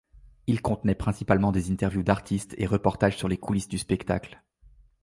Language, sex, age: French, male, 19-29